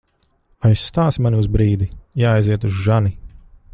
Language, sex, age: Latvian, male, 30-39